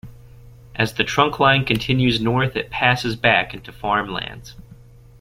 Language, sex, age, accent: English, male, 19-29, United States English